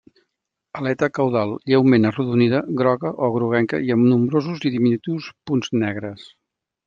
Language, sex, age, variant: Catalan, male, 60-69, Central